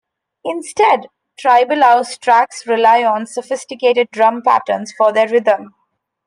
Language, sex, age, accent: English, female, 19-29, India and South Asia (India, Pakistan, Sri Lanka)